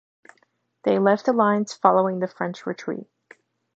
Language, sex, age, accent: English, female, 19-29, United States English